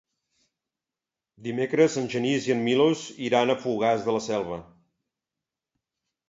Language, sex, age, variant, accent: Catalan, male, 50-59, Central, central